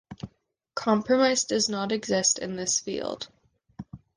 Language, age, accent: English, 19-29, United States English